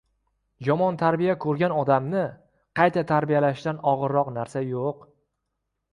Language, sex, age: Uzbek, male, 19-29